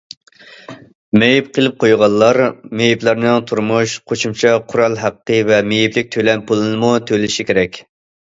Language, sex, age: Uyghur, male, 30-39